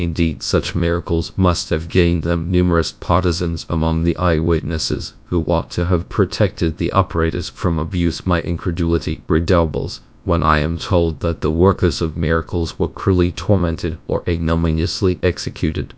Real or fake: fake